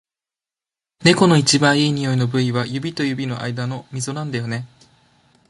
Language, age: Japanese, 19-29